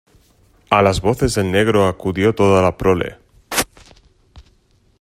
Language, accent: Spanish, España: Norte peninsular (Asturias, Castilla y León, Cantabria, País Vasco, Navarra, Aragón, La Rioja, Guadalajara, Cuenca)